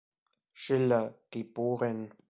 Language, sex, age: German, male, 19-29